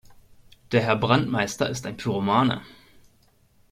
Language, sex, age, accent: German, male, 30-39, Deutschland Deutsch